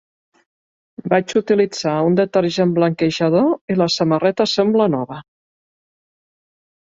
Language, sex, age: Catalan, female, 50-59